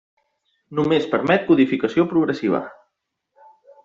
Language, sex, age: Catalan, male, 30-39